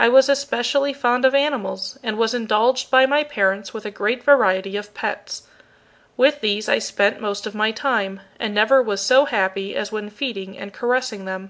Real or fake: real